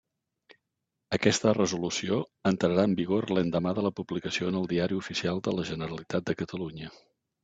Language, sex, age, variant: Catalan, male, 50-59, Central